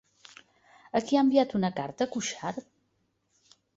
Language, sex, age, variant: Catalan, female, 60-69, Central